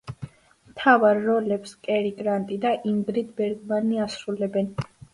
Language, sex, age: Georgian, female, under 19